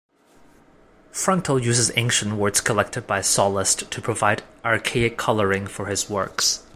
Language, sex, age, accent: English, male, 19-29, Hong Kong English